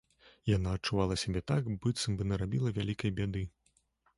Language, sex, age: Belarusian, male, 30-39